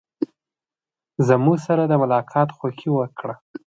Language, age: Pashto, 19-29